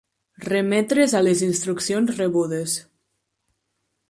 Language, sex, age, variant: Catalan, female, under 19, Nord-Occidental